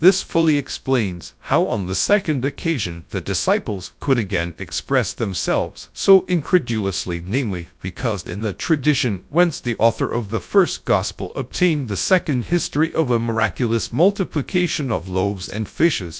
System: TTS, GradTTS